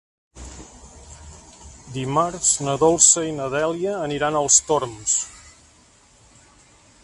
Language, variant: Catalan, Central